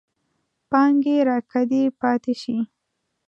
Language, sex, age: Pashto, female, 19-29